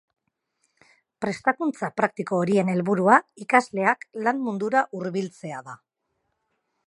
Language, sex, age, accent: Basque, female, 30-39, Mendebalekoa (Araba, Bizkaia, Gipuzkoako mendebaleko herri batzuk)